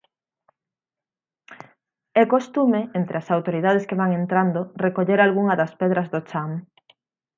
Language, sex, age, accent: Galician, female, 19-29, Atlántico (seseo e gheada); Normativo (estándar)